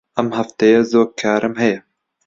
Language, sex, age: Central Kurdish, male, under 19